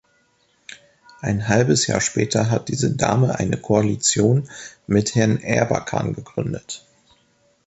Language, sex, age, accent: German, male, 19-29, Deutschland Deutsch